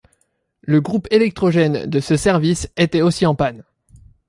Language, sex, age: French, male, under 19